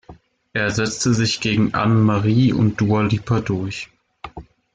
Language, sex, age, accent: German, male, 30-39, Deutschland Deutsch